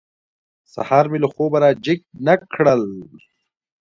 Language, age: Pashto, 19-29